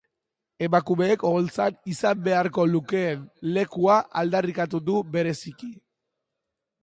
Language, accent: Basque, Mendebalekoa (Araba, Bizkaia, Gipuzkoako mendebaleko herri batzuk)